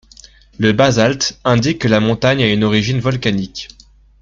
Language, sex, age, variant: French, male, 19-29, Français de métropole